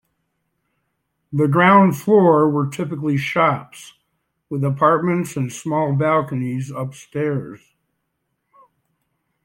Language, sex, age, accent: English, male, 60-69, United States English